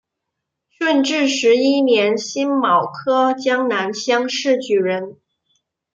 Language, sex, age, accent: Chinese, female, 19-29, 出生地：广东省